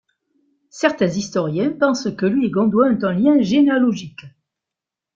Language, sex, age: French, female, 60-69